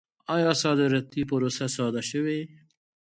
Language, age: Pashto, 30-39